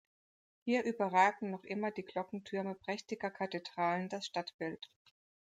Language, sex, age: German, female, 30-39